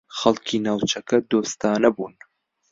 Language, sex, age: Central Kurdish, male, under 19